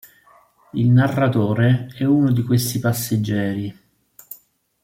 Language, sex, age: Italian, male, 40-49